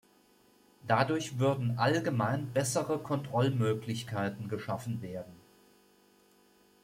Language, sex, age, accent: German, male, 50-59, Deutschland Deutsch